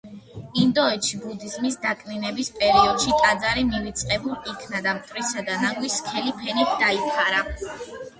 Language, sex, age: Georgian, female, under 19